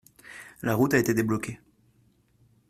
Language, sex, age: French, male, 19-29